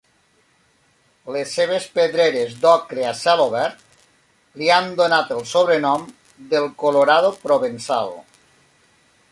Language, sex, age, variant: Catalan, male, 40-49, Nord-Occidental